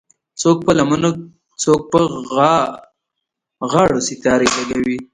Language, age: Pashto, 30-39